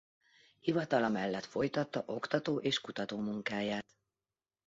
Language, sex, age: Hungarian, female, 40-49